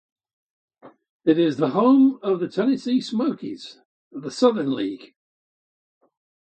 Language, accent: English, England English